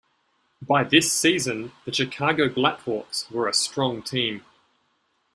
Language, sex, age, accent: English, male, 30-39, Australian English